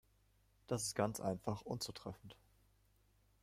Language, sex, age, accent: German, male, under 19, Deutschland Deutsch